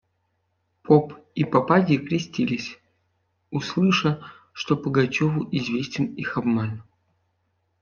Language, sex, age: Russian, male, 19-29